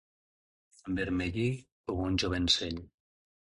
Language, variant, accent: Catalan, Nord-Occidental, nord-occidental